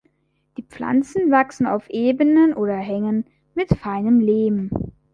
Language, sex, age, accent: German, male, under 19, Deutschland Deutsch